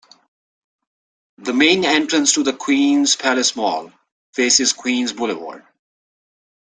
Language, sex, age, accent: English, male, 30-39, United States English